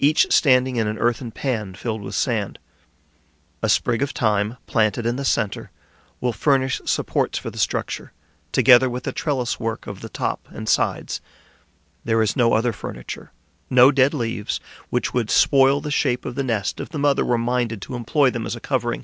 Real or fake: real